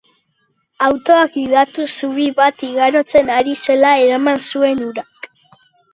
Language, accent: Basque, Mendebalekoa (Araba, Bizkaia, Gipuzkoako mendebaleko herri batzuk)